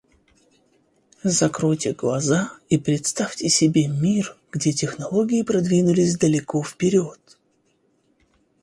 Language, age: Russian, 30-39